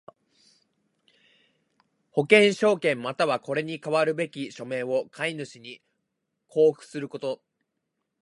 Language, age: Japanese, 19-29